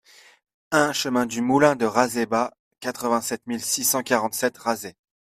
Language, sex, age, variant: French, male, 30-39, Français de métropole